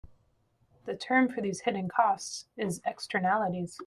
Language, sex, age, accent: English, female, 30-39, United States English